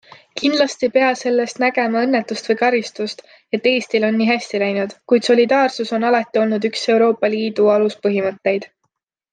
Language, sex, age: Estonian, female, 19-29